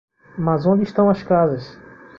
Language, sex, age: Portuguese, male, 30-39